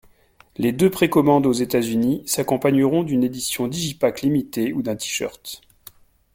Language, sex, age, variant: French, male, 40-49, Français de métropole